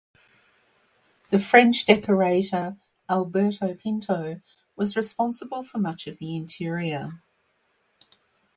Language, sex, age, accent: English, female, 40-49, Australian English